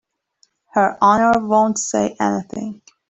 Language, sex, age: English, female, 19-29